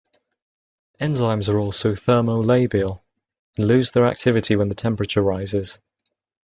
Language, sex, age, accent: English, male, under 19, England English